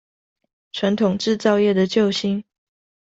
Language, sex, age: Chinese, female, under 19